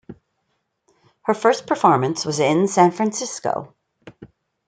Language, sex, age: English, female, 50-59